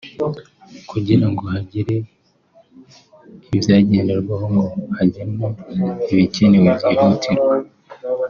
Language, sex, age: Kinyarwanda, male, 19-29